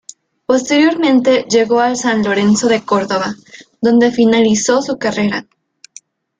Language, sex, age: Spanish, female, 19-29